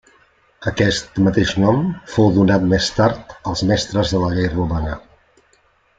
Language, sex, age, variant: Catalan, male, 60-69, Central